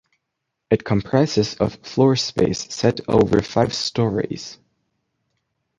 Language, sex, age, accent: English, male, under 19, United States English